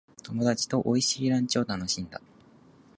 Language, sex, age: Japanese, male, 19-29